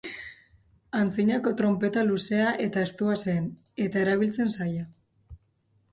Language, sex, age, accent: Basque, female, 19-29, Mendebalekoa (Araba, Bizkaia, Gipuzkoako mendebaleko herri batzuk)